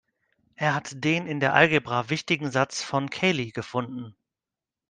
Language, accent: German, Deutschland Deutsch